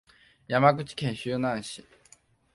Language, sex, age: Japanese, male, 19-29